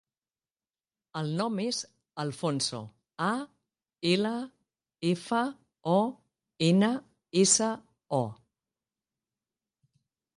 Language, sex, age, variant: Catalan, female, 50-59, Central